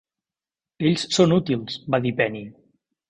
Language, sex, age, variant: Catalan, male, 50-59, Central